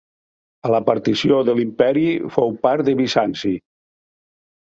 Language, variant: Catalan, Nord-Occidental